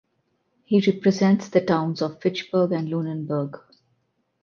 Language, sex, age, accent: English, female, 40-49, India and South Asia (India, Pakistan, Sri Lanka)